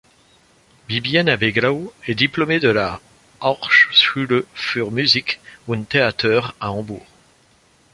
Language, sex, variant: French, male, Français de métropole